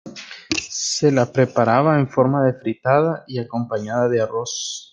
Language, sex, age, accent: Spanish, male, 19-29, América central